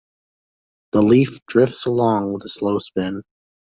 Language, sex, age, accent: English, male, 19-29, United States English